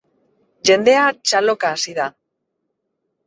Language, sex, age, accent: Basque, female, 50-59, Mendebalekoa (Araba, Bizkaia, Gipuzkoako mendebaleko herri batzuk)